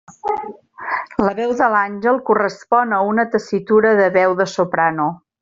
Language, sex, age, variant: Catalan, female, 40-49, Central